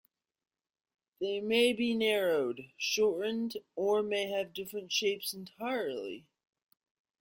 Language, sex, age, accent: English, male, 19-29, United States English